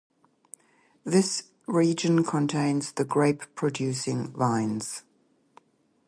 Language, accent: English, England English